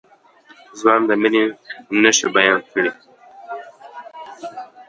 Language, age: Pashto, 19-29